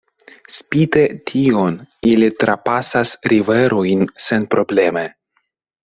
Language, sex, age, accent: Esperanto, male, under 19, Internacia